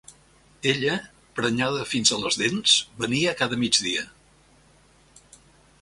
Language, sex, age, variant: Catalan, male, 70-79, Central